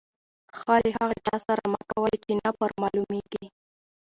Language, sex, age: Pashto, female, 19-29